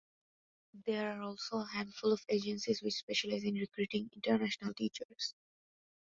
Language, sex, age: English, female, 19-29